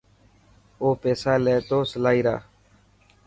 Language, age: Dhatki, 30-39